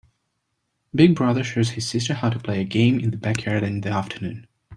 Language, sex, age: English, male, 19-29